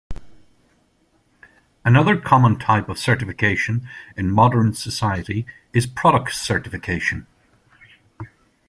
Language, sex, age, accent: English, male, 50-59, Irish English